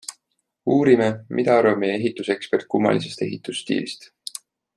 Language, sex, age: Estonian, male, 19-29